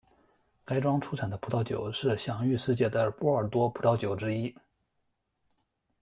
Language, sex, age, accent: Chinese, male, 19-29, 出生地：江苏省